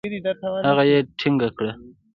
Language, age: Pashto, 19-29